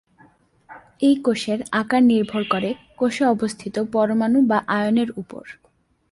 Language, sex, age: Bengali, female, 19-29